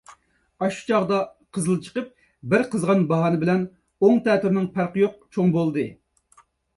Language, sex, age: Uyghur, male, 30-39